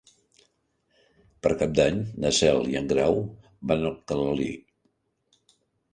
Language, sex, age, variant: Catalan, male, 70-79, Central